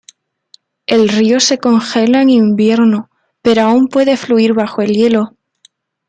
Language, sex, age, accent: Spanish, female, 19-29, España: Sur peninsular (Andalucia, Extremadura, Murcia)